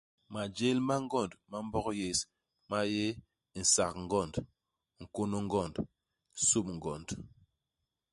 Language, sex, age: Basaa, male, 50-59